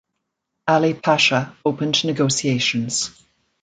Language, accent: English, Canadian English